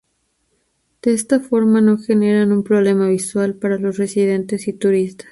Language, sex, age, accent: Spanish, female, 19-29, México